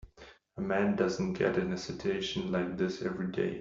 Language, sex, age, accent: English, male, 30-39, United States English